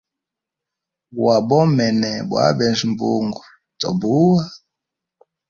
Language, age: Hemba, 19-29